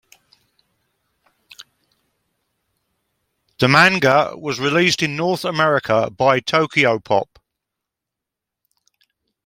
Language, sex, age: English, male, 70-79